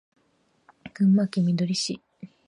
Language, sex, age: Japanese, female, 19-29